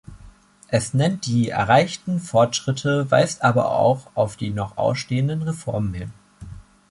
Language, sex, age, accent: German, male, 19-29, Deutschland Deutsch